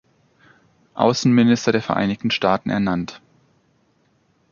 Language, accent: German, Deutschland Deutsch